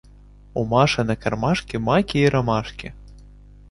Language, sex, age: Russian, male, 19-29